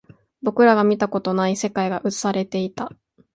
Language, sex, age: Japanese, female, 19-29